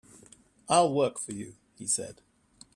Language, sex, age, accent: English, male, 40-49, England English